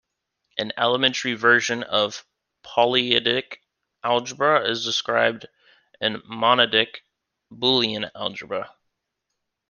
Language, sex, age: English, male, 19-29